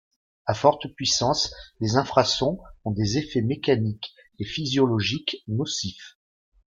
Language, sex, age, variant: French, male, 50-59, Français de métropole